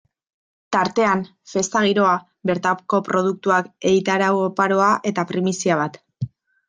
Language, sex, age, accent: Basque, female, 19-29, Mendebalekoa (Araba, Bizkaia, Gipuzkoako mendebaleko herri batzuk)